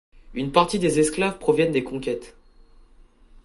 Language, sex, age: French, male, 19-29